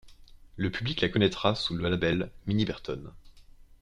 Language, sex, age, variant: French, male, 19-29, Français de métropole